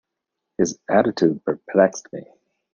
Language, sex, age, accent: English, male, 30-39, United States English